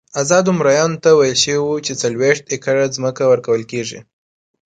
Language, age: Pashto, 19-29